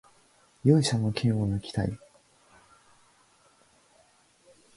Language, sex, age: Japanese, male, under 19